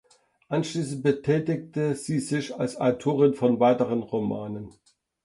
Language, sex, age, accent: German, male, 50-59, Deutschland Deutsch